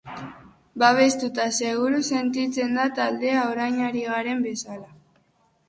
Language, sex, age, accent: Basque, female, 40-49, Mendebalekoa (Araba, Bizkaia, Gipuzkoako mendebaleko herri batzuk)